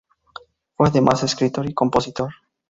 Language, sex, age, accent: Spanish, male, 19-29, México